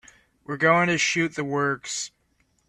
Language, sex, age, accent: English, male, 19-29, United States English